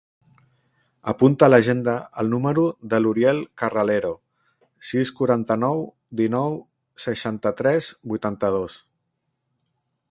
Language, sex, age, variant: Catalan, male, 30-39, Central